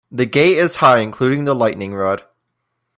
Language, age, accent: English, under 19, Canadian English